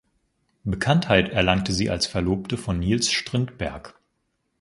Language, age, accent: German, 19-29, Deutschland Deutsch